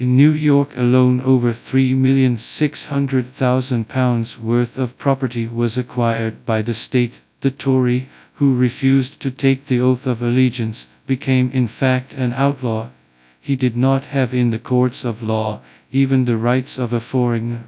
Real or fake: fake